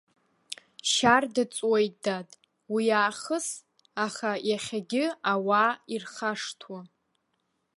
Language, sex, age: Abkhazian, female, under 19